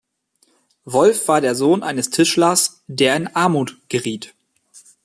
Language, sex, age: German, male, 19-29